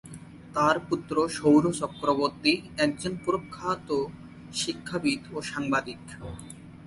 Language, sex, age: Bengali, male, 19-29